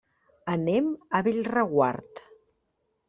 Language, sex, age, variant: Catalan, female, 50-59, Central